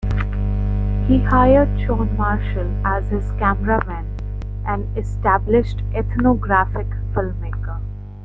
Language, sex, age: English, female, 19-29